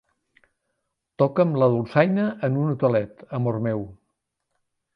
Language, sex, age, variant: Catalan, male, 70-79, Central